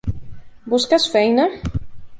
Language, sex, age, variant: Catalan, female, 19-29, Central